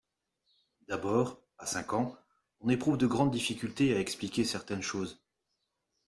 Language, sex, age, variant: French, male, 40-49, Français de métropole